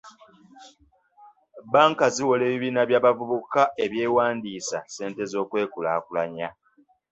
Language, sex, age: Ganda, male, 19-29